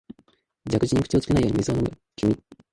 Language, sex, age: Japanese, male, 19-29